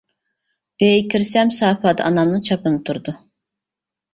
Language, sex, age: Uyghur, female, 19-29